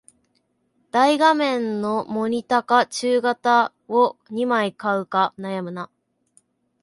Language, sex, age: Japanese, male, 19-29